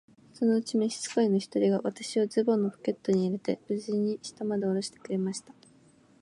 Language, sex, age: Japanese, female, 19-29